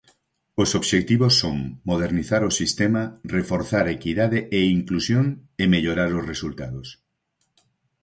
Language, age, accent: Galician, 50-59, Oriental (común en zona oriental)